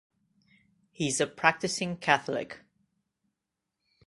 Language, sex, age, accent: English, male, 30-39, England English